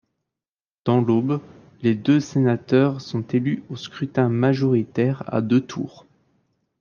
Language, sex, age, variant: French, male, 19-29, Français de métropole